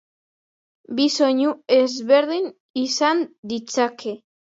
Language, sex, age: Basque, male, 40-49